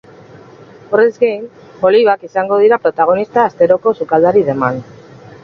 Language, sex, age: Basque, female, 40-49